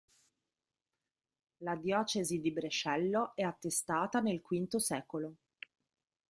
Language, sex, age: Italian, female, 30-39